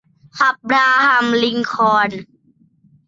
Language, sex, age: Thai, male, 30-39